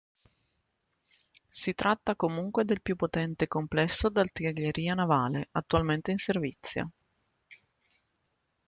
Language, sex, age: Italian, female, 40-49